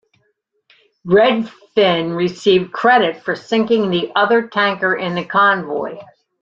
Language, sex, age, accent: English, female, 80-89, United States English